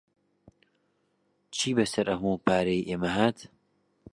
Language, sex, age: Central Kurdish, male, 30-39